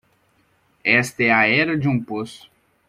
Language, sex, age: Portuguese, male, under 19